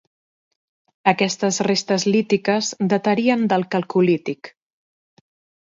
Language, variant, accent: Catalan, Central, central